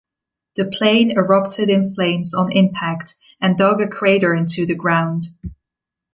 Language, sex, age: English, female, 19-29